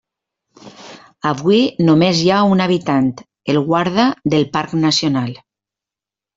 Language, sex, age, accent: Catalan, female, 50-59, valencià